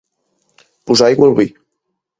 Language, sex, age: Catalan, male, 19-29